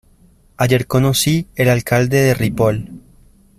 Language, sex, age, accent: Spanish, male, 19-29, Andino-Pacífico: Colombia, Perú, Ecuador, oeste de Bolivia y Venezuela andina